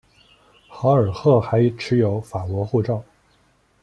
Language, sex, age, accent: Chinese, male, 19-29, 出生地：河南省